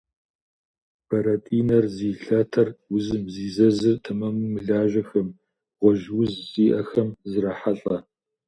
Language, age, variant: Kabardian, 50-59, Адыгэбзэ (Къэбэрдей, Кирил, псоми зэдай)